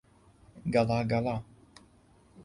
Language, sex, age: Central Kurdish, male, under 19